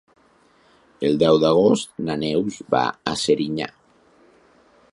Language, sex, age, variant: Catalan, male, 40-49, Nord-Occidental